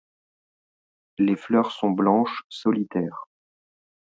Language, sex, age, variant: French, male, 40-49, Français de métropole